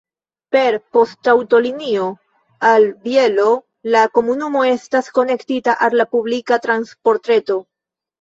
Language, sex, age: Esperanto, female, 19-29